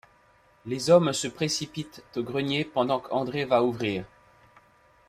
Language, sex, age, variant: French, male, 40-49, Français de métropole